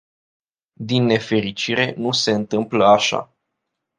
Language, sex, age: Romanian, male, 19-29